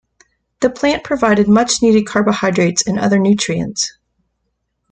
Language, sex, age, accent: English, female, 40-49, United States English